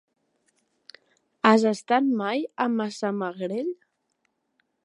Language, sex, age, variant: Catalan, female, under 19, Nord-Occidental